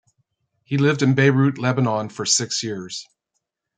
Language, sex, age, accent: English, male, 60-69, Canadian English